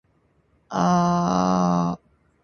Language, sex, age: Japanese, female, 19-29